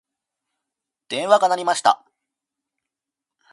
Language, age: Japanese, 19-29